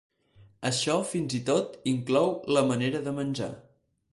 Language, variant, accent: Catalan, Central, central